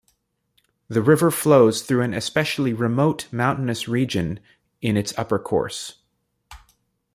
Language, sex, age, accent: English, male, 19-29, United States English